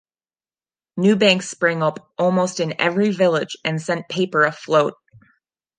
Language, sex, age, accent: English, female, 30-39, United States English